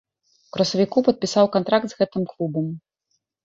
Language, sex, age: Belarusian, female, 30-39